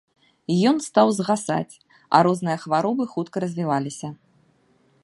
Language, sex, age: Belarusian, female, 40-49